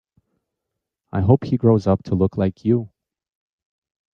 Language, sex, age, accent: English, male, 30-39, United States English